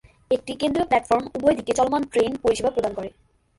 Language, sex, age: Bengali, female, 19-29